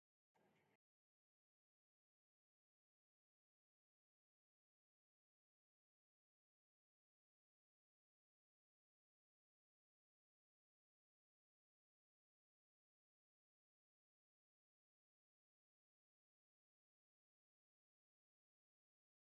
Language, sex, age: English, female, 19-29